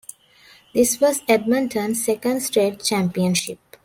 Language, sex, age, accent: English, female, 19-29, India and South Asia (India, Pakistan, Sri Lanka)